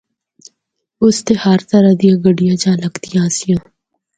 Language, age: Northern Hindko, 30-39